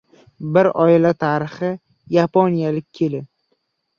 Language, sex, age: Uzbek, male, 19-29